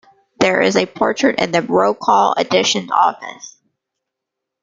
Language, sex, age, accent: English, female, 19-29, United States English